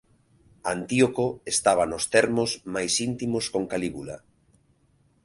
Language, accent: Galician, Normativo (estándar)